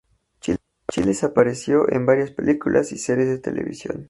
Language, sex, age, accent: Spanish, male, 19-29, México